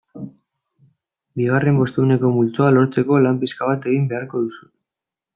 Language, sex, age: Basque, male, 19-29